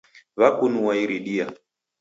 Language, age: Taita, 19-29